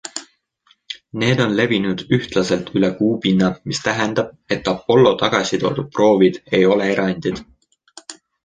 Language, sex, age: Estonian, male, 19-29